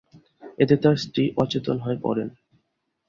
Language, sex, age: Bengali, male, 19-29